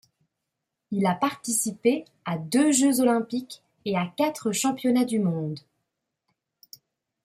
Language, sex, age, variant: French, female, 30-39, Français de métropole